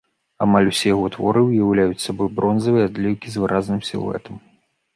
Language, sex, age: Belarusian, male, 30-39